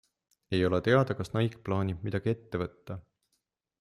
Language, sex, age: Estonian, male, 30-39